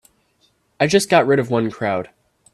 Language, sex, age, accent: English, female, under 19, United States English